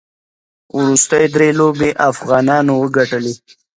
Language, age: Pashto, 30-39